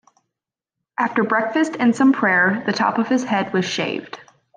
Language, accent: English, United States English